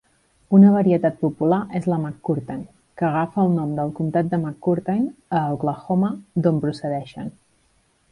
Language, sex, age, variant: Catalan, female, 30-39, Central